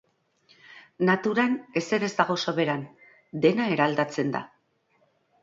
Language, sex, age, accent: Basque, female, 40-49, Erdialdekoa edo Nafarra (Gipuzkoa, Nafarroa)